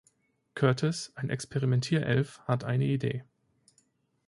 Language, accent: German, Deutschland Deutsch